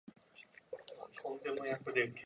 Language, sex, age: English, male, under 19